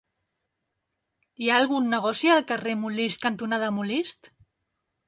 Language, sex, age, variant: Catalan, female, 40-49, Central